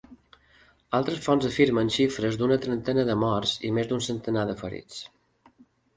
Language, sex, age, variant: Catalan, male, 50-59, Balear